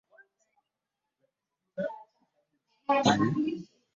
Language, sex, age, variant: Swahili, male, 19-29, Kiswahili Sanifu (EA)